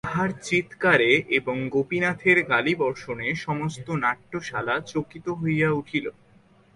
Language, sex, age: Bengali, male, 19-29